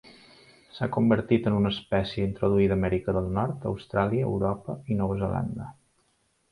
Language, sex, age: Catalan, male, 40-49